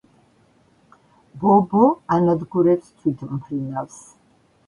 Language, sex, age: Georgian, female, 70-79